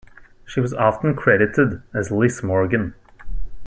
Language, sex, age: English, male, 19-29